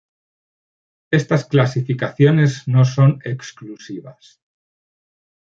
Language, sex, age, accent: Spanish, male, 40-49, España: Norte peninsular (Asturias, Castilla y León, Cantabria, País Vasco, Navarra, Aragón, La Rioja, Guadalajara, Cuenca)